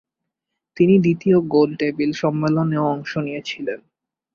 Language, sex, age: Bengali, male, 19-29